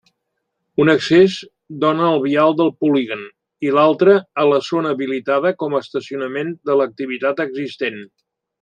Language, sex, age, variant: Catalan, male, 80-89, Central